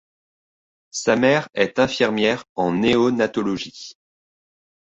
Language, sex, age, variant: French, male, 30-39, Français de métropole